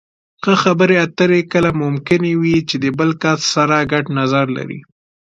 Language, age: Pashto, 19-29